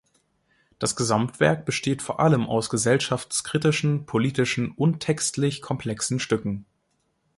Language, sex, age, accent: German, male, 19-29, Deutschland Deutsch